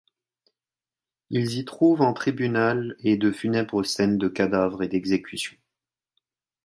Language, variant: French, Français de métropole